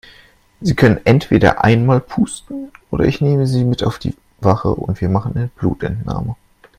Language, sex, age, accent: German, male, 19-29, Deutschland Deutsch